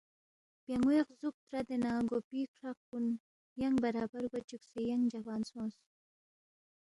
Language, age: Balti, 19-29